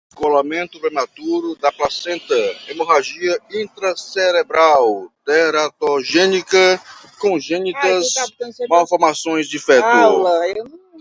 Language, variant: Portuguese, Portuguese (Brasil)